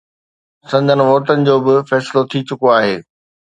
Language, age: Sindhi, 40-49